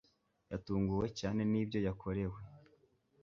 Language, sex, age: Kinyarwanda, male, 19-29